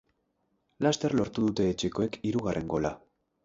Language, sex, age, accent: Basque, male, 19-29, Erdialdekoa edo Nafarra (Gipuzkoa, Nafarroa)